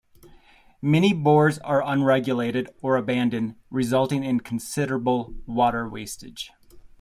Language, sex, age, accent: English, male, 40-49, United States English